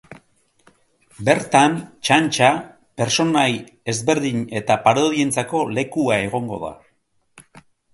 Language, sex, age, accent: Basque, female, 19-29, Erdialdekoa edo Nafarra (Gipuzkoa, Nafarroa)